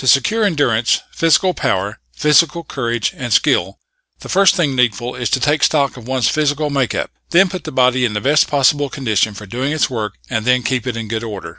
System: none